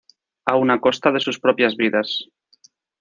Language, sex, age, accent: Spanish, male, 19-29, España: Norte peninsular (Asturias, Castilla y León, Cantabria, País Vasco, Navarra, Aragón, La Rioja, Guadalajara, Cuenca)